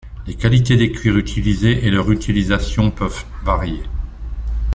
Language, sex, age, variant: French, male, 60-69, Français de métropole